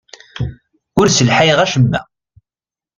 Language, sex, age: Kabyle, male, 40-49